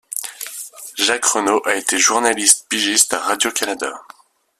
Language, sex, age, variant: French, male, 19-29, Français de métropole